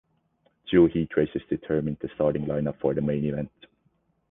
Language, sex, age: English, male, 19-29